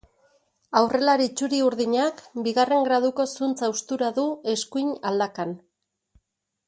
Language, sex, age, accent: Basque, female, 40-49, Mendebalekoa (Araba, Bizkaia, Gipuzkoako mendebaleko herri batzuk)